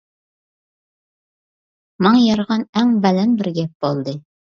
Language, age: Uyghur, under 19